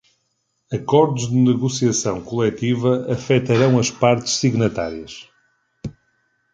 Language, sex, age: Portuguese, male, 40-49